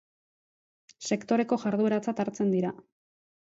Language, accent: Basque, Erdialdekoa edo Nafarra (Gipuzkoa, Nafarroa)